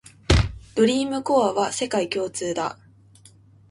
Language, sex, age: Japanese, female, 19-29